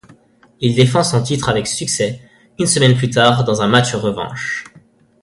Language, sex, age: French, male, under 19